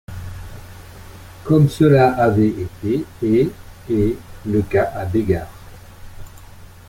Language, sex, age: French, male, 50-59